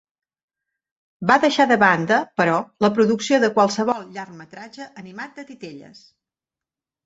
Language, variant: Catalan, Central